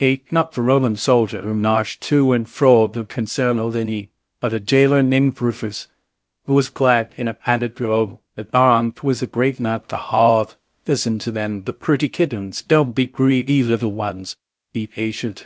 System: TTS, VITS